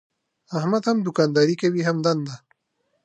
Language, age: Pashto, 19-29